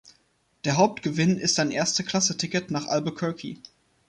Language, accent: German, Deutschland Deutsch